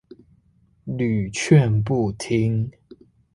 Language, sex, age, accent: Chinese, male, 19-29, 出生地：臺北市